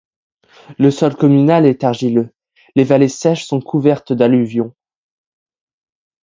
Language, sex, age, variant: French, male, under 19, Français de métropole